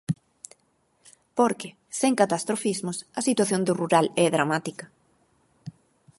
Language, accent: Galician, Normativo (estándar)